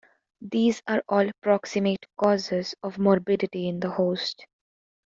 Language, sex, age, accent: English, female, under 19, United States English